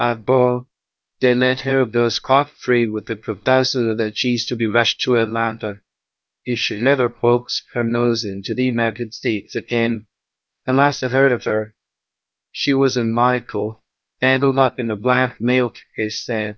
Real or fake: fake